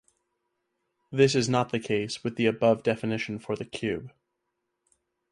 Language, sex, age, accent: English, male, 30-39, United States English